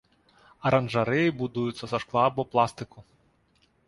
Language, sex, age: Belarusian, male, 30-39